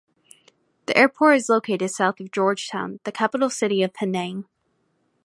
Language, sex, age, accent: English, female, under 19, United States English